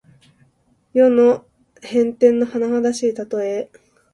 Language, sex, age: Japanese, female, under 19